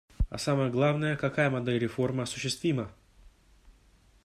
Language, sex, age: Russian, male, 19-29